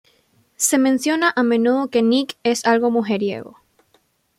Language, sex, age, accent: Spanish, female, under 19, Andino-Pacífico: Colombia, Perú, Ecuador, oeste de Bolivia y Venezuela andina